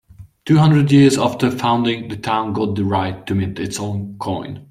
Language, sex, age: English, male, 30-39